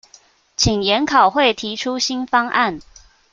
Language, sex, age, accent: Chinese, female, 19-29, 出生地：新北市